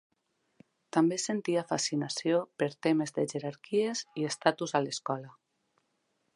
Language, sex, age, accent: Catalan, female, 40-49, valencià